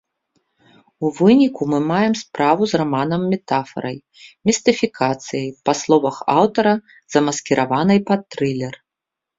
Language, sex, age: Belarusian, female, 40-49